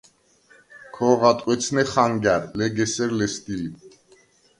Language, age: Svan, 40-49